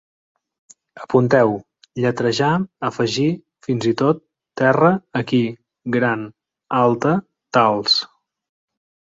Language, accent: Catalan, Camp de Tarragona